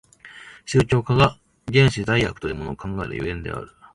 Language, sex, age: Japanese, male, 19-29